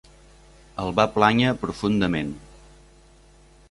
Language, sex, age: Catalan, male, 30-39